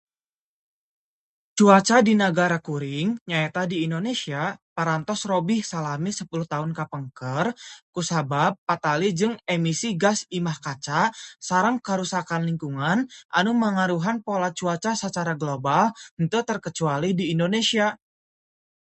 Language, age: Sundanese, 19-29